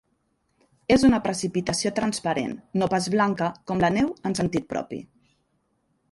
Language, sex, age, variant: Catalan, female, 40-49, Central